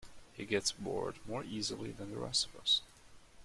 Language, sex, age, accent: English, male, 19-29, United States English